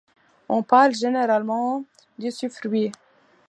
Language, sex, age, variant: French, female, 19-29, Français de métropole